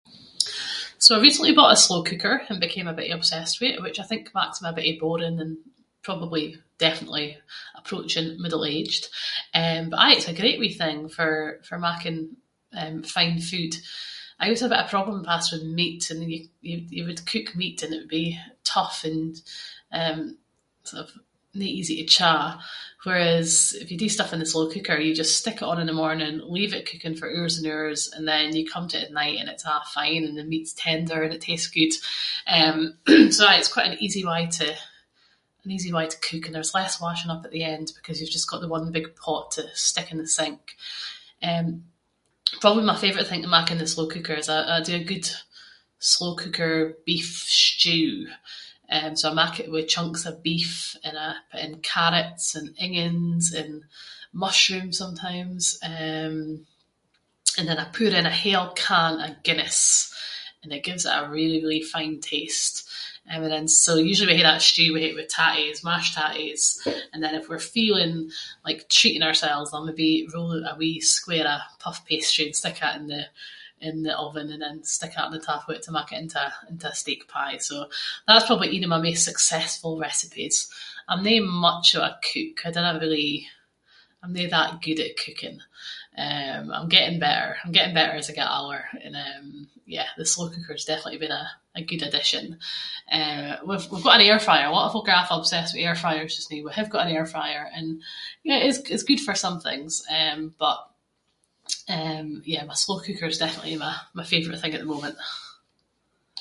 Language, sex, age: Scots, female, 30-39